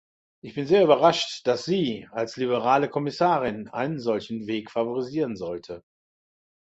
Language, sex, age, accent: German, male, 60-69, Deutschland Deutsch